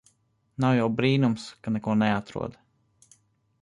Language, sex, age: Latvian, male, 30-39